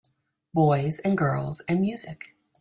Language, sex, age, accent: English, female, 40-49, United States English